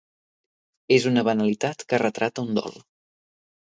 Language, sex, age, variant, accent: Catalan, male, 19-29, Central, central